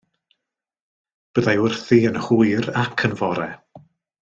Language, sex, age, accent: Welsh, male, 30-39, Y Deyrnas Unedig Cymraeg